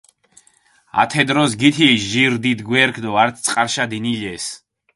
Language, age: Mingrelian, 19-29